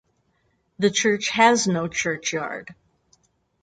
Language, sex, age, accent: English, female, 60-69, United States English